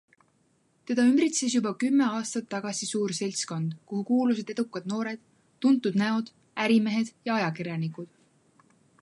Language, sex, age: Estonian, female, 19-29